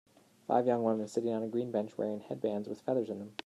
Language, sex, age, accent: English, male, 30-39, Canadian English